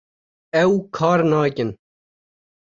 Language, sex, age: Kurdish, male, 19-29